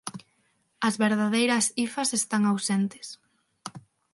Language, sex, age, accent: Galician, female, under 19, Central (gheada); Neofalante